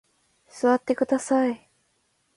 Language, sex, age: Japanese, female, 19-29